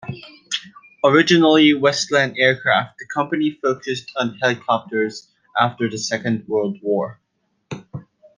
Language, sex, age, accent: English, male, under 19, Hong Kong English